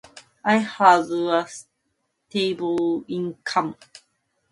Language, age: English, 19-29